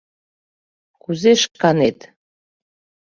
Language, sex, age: Mari, female, 40-49